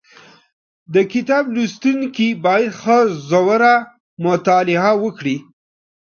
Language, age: Pashto, 30-39